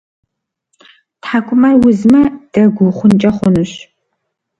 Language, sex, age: Kabardian, female, 19-29